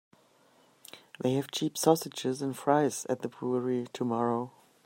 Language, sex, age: English, female, 50-59